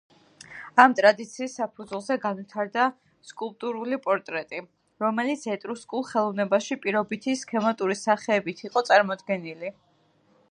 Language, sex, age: Georgian, female, 19-29